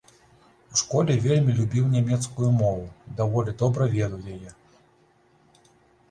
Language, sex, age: Belarusian, male, 40-49